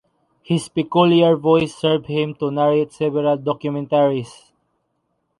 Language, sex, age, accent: English, male, 19-29, Filipino